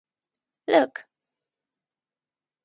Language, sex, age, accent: English, female, 19-29, Slavic